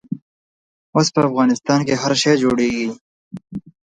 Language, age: Pashto, 19-29